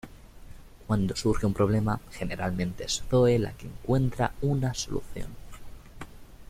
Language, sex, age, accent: Spanish, male, 19-29, España: Sur peninsular (Andalucia, Extremadura, Murcia)